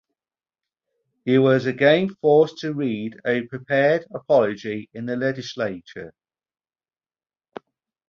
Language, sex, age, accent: English, male, 40-49, England English